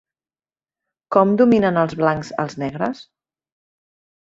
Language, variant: Catalan, Central